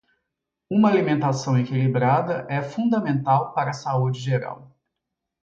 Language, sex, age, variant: Portuguese, male, 30-39, Portuguese (Brasil)